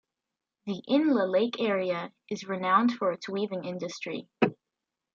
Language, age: English, under 19